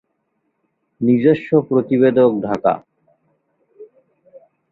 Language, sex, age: Bengali, male, 19-29